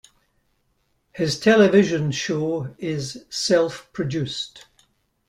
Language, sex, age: English, male, 70-79